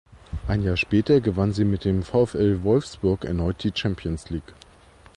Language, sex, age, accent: German, male, 30-39, Deutschland Deutsch